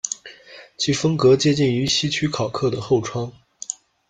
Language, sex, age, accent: Chinese, male, 19-29, 出生地：山东省